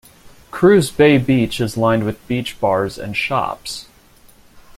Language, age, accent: English, 19-29, United States English